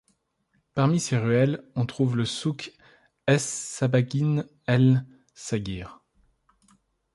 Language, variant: French, Français de métropole